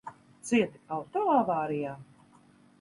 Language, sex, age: Latvian, female, 40-49